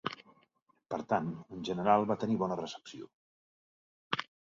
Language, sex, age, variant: Catalan, male, 50-59, Central